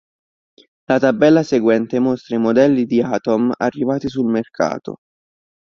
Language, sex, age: Italian, male, 19-29